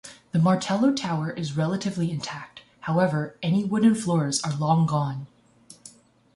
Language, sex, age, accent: English, female, 19-29, Canadian English